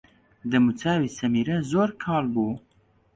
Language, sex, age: Central Kurdish, male, 19-29